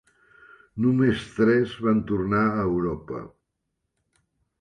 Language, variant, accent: Catalan, Central, balear